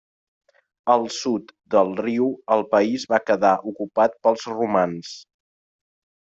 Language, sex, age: Catalan, male, 40-49